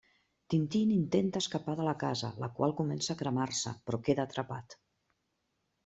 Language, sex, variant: Catalan, female, Central